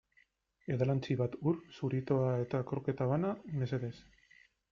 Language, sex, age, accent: Basque, male, 19-29, Erdialdekoa edo Nafarra (Gipuzkoa, Nafarroa)